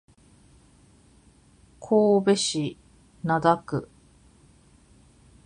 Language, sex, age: Japanese, female, 40-49